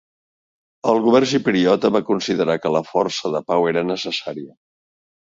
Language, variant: Catalan, Central